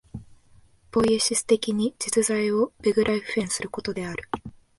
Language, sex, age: Japanese, female, 19-29